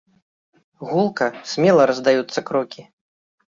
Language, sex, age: Belarusian, male, 30-39